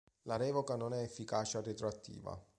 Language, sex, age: Italian, male, 30-39